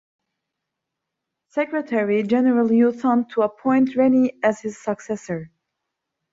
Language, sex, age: English, female, 30-39